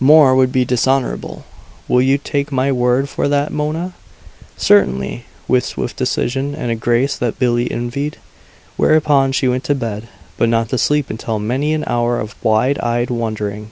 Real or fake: real